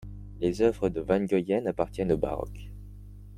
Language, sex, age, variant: French, male, 19-29, Français de métropole